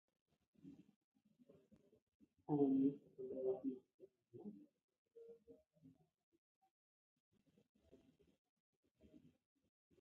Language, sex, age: English, female, 30-39